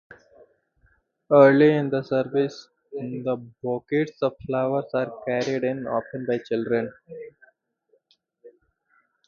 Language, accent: English, United States English